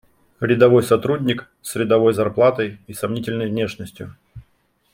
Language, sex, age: Russian, male, 30-39